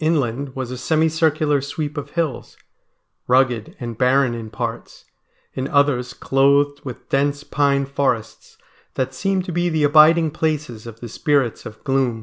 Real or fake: real